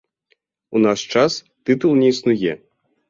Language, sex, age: Belarusian, male, under 19